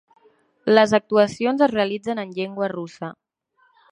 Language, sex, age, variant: Catalan, female, 19-29, Central